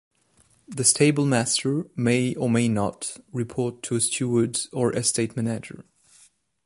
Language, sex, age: English, male, 30-39